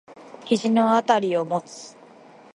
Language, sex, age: Japanese, female, 19-29